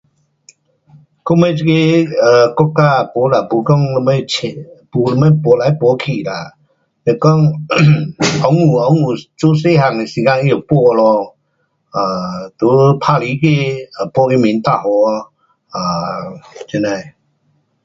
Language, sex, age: Pu-Xian Chinese, male, 60-69